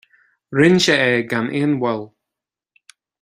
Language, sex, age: Irish, male, 19-29